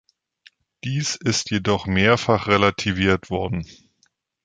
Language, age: German, 40-49